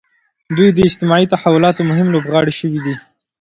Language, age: Pashto, 19-29